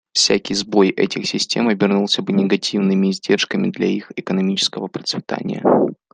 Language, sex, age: Russian, male, 19-29